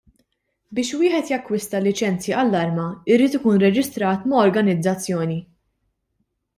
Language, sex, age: Maltese, female, 19-29